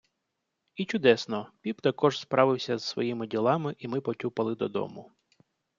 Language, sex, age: Ukrainian, male, 40-49